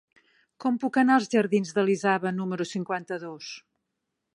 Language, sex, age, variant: Catalan, female, 50-59, Nord-Occidental